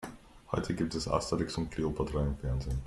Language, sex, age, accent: German, male, 19-29, Österreichisches Deutsch